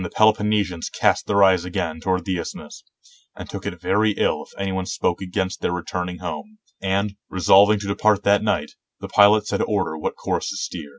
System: none